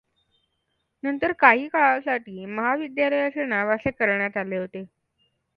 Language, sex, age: Marathi, female, under 19